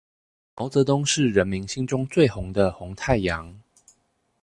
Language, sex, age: Chinese, male, 19-29